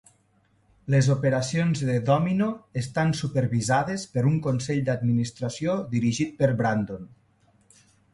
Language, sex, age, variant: Catalan, male, 30-39, Nord-Occidental